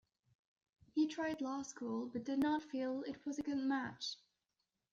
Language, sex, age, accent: English, female, under 19, England English